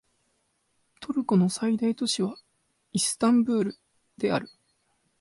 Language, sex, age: Japanese, male, 19-29